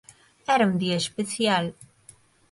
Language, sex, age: Galician, female, 50-59